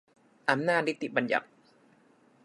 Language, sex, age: Thai, male, 19-29